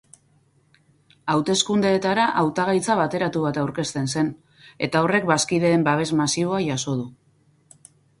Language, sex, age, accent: Basque, female, 40-49, Mendebalekoa (Araba, Bizkaia, Gipuzkoako mendebaleko herri batzuk)